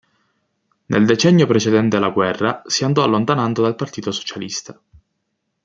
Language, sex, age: Italian, male, 19-29